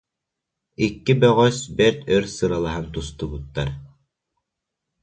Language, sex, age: Yakut, male, 19-29